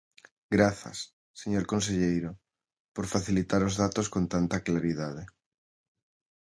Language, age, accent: Galician, 30-39, Normativo (estándar)